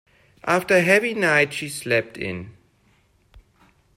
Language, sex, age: English, male, 30-39